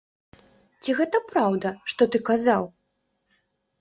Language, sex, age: Belarusian, female, 19-29